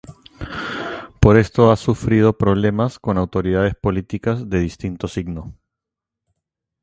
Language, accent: Spanish, Andino-Pacífico: Colombia, Perú, Ecuador, oeste de Bolivia y Venezuela andina